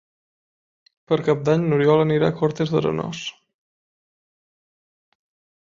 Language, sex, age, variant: Catalan, male, 19-29, Central